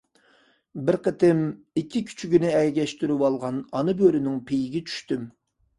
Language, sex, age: Uyghur, male, 30-39